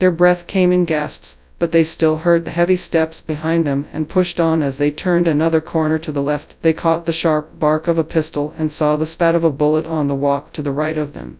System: TTS, FastPitch